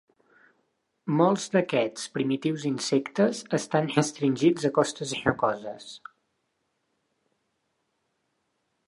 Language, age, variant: Catalan, 19-29, Central